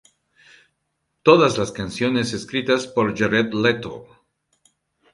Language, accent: Spanish, Andino-Pacífico: Colombia, Perú, Ecuador, oeste de Bolivia y Venezuela andina